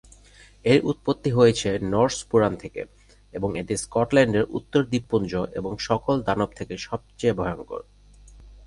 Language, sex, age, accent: Bengali, male, 19-29, Native